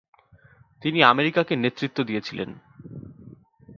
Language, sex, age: Bengali, male, 19-29